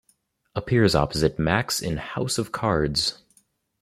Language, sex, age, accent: English, male, 19-29, United States English